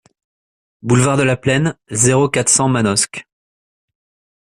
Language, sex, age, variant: French, male, 30-39, Français de métropole